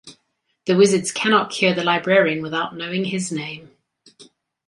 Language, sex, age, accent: English, female, 50-59, Australian English